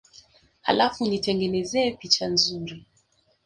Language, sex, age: Swahili, female, 19-29